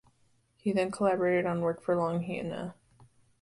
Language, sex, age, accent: English, female, under 19, United States English